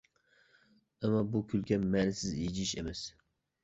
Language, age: Uyghur, 30-39